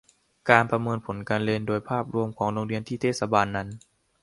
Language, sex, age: Thai, male, under 19